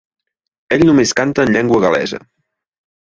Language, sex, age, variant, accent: Catalan, male, 19-29, Central, gironí; Garrotxi